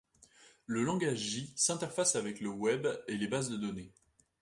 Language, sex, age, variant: French, male, 19-29, Français de métropole